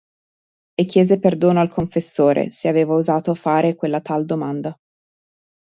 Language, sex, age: Italian, female, 30-39